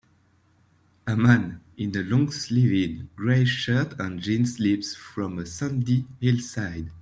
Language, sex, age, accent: English, male, 19-29, England English